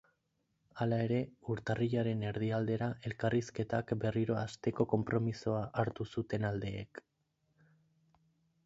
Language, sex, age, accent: Basque, male, 19-29, Mendebalekoa (Araba, Bizkaia, Gipuzkoako mendebaleko herri batzuk)